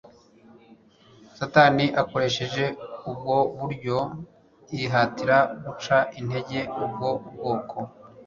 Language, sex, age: Kinyarwanda, male, 30-39